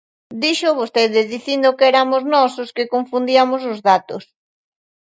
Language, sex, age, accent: Galician, female, 30-39, Central (gheada)